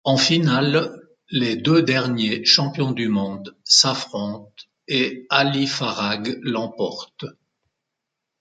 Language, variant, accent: French, Français d'Europe, Français de Suisse